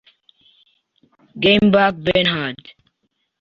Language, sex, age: Kinyarwanda, female, 30-39